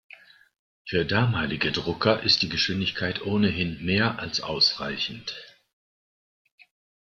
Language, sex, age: German, male, 60-69